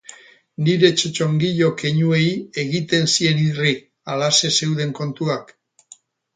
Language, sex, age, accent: Basque, male, 60-69, Erdialdekoa edo Nafarra (Gipuzkoa, Nafarroa)